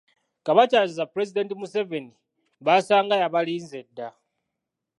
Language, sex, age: Ganda, male, 19-29